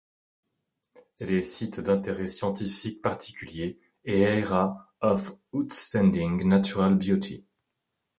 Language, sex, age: French, male, 30-39